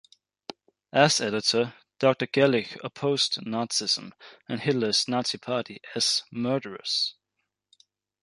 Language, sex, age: English, male, under 19